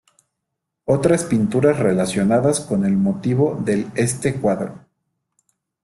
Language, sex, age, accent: Spanish, male, 30-39, México